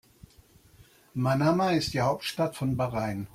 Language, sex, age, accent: German, male, 60-69, Deutschland Deutsch